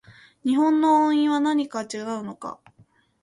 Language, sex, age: Japanese, female, 19-29